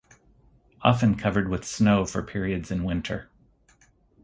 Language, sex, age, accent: English, male, 50-59, United States English